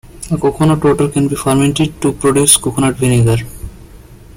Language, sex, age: English, male, 19-29